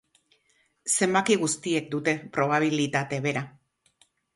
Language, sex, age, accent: Basque, female, 60-69, Mendebalekoa (Araba, Bizkaia, Gipuzkoako mendebaleko herri batzuk)